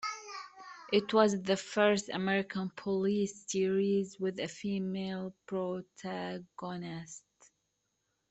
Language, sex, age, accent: English, female, 19-29, United States English